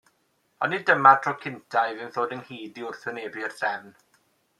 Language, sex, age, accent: Welsh, male, 19-29, Y Deyrnas Unedig Cymraeg